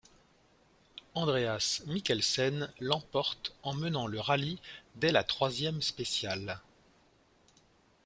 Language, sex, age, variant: French, male, 40-49, Français de métropole